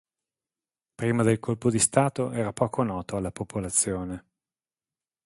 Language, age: Italian, 40-49